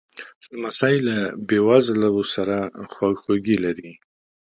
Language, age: Pashto, 50-59